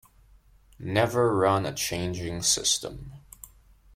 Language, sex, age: English, male, 19-29